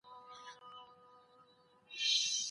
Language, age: Pashto, 30-39